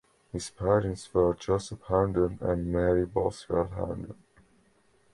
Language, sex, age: English, male, 19-29